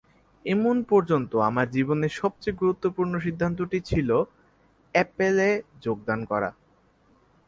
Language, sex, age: Bengali, male, 19-29